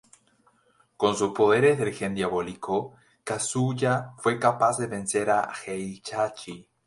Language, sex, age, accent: Spanish, male, 19-29, México